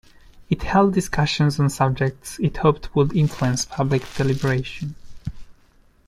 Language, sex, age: English, male, 30-39